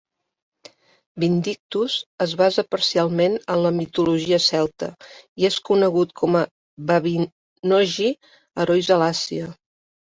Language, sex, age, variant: Catalan, female, 50-59, Central